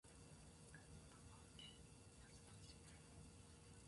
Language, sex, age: Japanese, female, 19-29